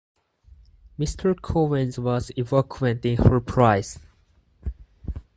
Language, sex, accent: English, male, United States English